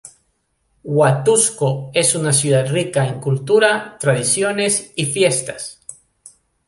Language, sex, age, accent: Spanish, male, 40-49, Andino-Pacífico: Colombia, Perú, Ecuador, oeste de Bolivia y Venezuela andina